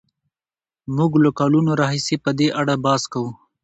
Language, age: Pashto, 19-29